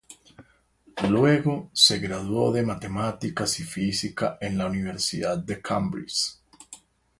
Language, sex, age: Spanish, male, 19-29